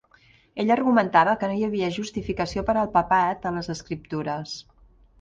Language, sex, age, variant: Catalan, female, 50-59, Central